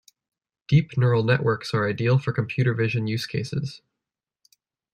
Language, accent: English, United States English